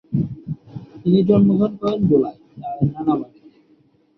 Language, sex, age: Bengali, male, under 19